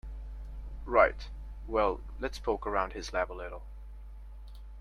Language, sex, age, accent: English, male, 19-29, England English